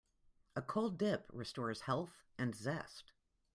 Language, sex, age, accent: English, female, 40-49, United States English